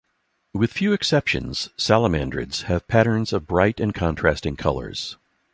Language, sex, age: English, male, 60-69